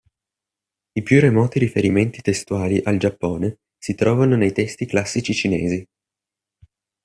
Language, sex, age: Italian, male, 19-29